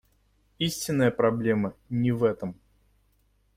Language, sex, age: Russian, male, 30-39